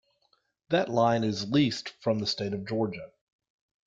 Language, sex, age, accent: English, male, 40-49, United States English